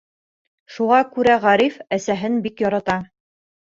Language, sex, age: Bashkir, female, 30-39